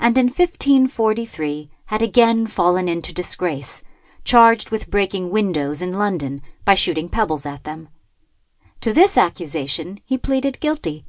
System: none